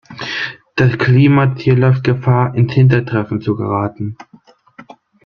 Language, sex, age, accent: German, male, 19-29, Deutschland Deutsch